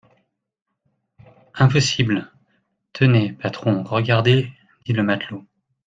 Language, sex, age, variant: French, male, 40-49, Français de métropole